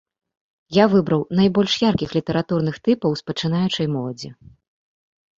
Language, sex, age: Belarusian, female, 30-39